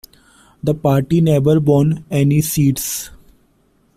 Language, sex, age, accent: English, male, 19-29, India and South Asia (India, Pakistan, Sri Lanka)